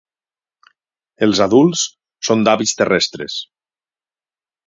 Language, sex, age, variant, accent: Catalan, male, 40-49, Valencià septentrional, valencià